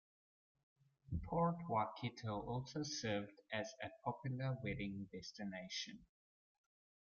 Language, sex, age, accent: English, male, 19-29, Southern African (South Africa, Zimbabwe, Namibia)